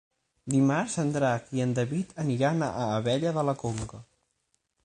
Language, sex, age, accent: Catalan, male, 19-29, central; nord-occidental